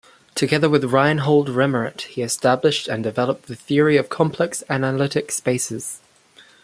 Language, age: English, under 19